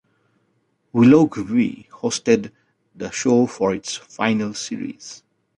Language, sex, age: English, male, 50-59